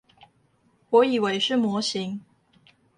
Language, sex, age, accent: Chinese, female, under 19, 出生地：臺中市